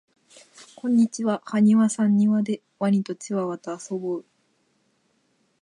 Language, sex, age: Japanese, female, 19-29